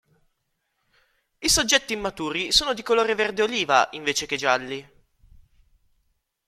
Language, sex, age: Italian, male, 30-39